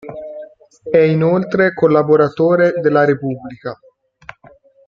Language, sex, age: Italian, male, 30-39